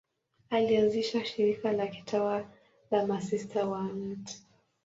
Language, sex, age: Swahili, female, 19-29